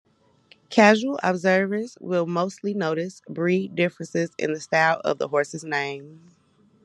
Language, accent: English, United States English